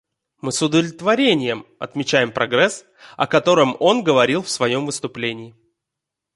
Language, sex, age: Russian, male, 19-29